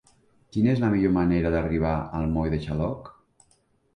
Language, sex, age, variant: Catalan, male, 40-49, Central